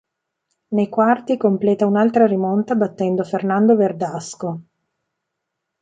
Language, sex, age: Italian, female, 40-49